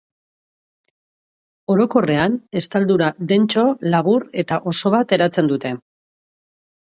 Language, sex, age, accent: Basque, female, 40-49, Mendebalekoa (Araba, Bizkaia, Gipuzkoako mendebaleko herri batzuk)